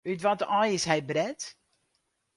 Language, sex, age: Western Frisian, female, 60-69